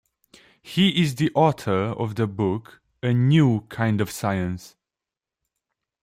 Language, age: English, 19-29